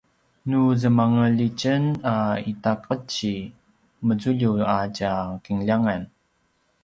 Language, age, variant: Paiwan, 30-39, pinayuanan a kinaikacedasan (東排灣語)